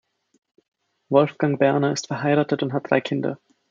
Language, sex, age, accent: German, male, 19-29, Österreichisches Deutsch